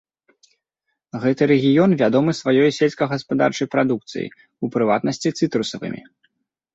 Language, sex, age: Belarusian, male, 30-39